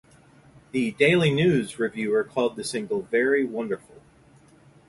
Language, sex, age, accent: English, male, 40-49, United States English